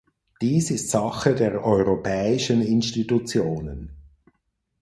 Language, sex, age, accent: German, male, 40-49, Schweizerdeutsch